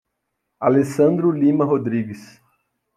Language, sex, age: Portuguese, male, 19-29